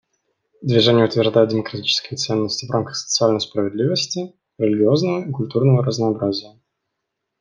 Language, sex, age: Russian, male, 19-29